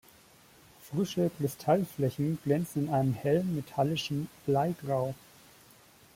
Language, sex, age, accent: German, male, 30-39, Deutschland Deutsch